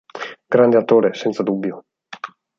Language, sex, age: Italian, male, 19-29